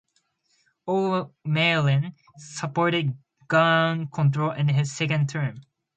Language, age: English, 19-29